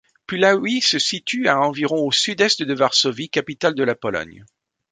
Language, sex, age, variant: French, male, 50-59, Français de métropole